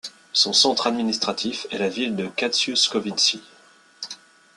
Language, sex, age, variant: French, male, 30-39, Français de métropole